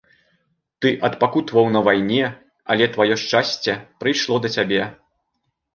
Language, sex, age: Belarusian, male, 30-39